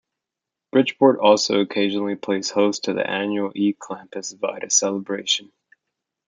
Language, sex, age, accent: English, male, 19-29, United States English